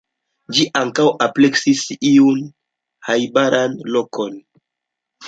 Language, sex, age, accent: Esperanto, male, 19-29, Internacia